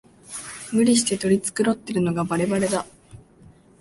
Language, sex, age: Japanese, female, 19-29